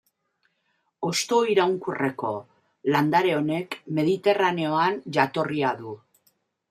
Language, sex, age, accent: Basque, female, 50-59, Mendebalekoa (Araba, Bizkaia, Gipuzkoako mendebaleko herri batzuk)